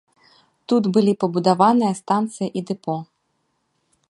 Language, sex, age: Belarusian, female, 40-49